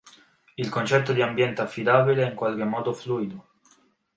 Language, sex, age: Italian, male, 19-29